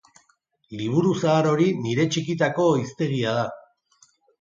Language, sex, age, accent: Basque, male, 50-59, Mendebalekoa (Araba, Bizkaia, Gipuzkoako mendebaleko herri batzuk)